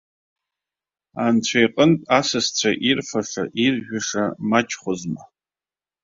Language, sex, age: Abkhazian, male, 30-39